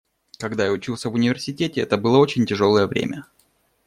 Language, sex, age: Russian, male, 40-49